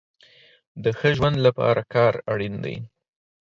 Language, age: Pashto, 30-39